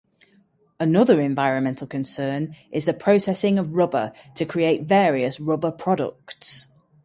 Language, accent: English, England English